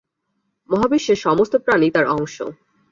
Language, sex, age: Bengali, female, 19-29